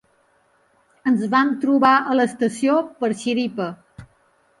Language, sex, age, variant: Catalan, female, 50-59, Balear